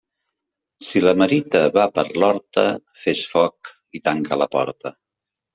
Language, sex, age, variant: Catalan, male, 50-59, Central